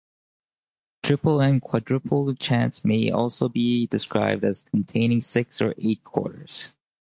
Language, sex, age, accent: English, male, 30-39, United States English